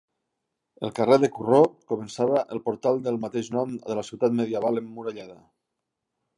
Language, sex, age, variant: Catalan, male, 40-49, Central